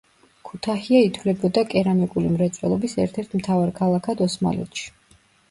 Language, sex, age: Georgian, female, 30-39